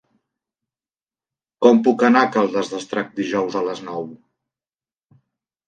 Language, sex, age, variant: Catalan, male, 40-49, Central